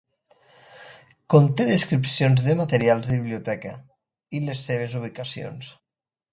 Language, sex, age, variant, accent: Catalan, female, 30-39, Nord-Occidental, nord-occidental